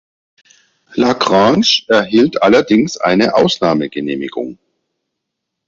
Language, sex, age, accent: German, male, 50-59, Deutschland Deutsch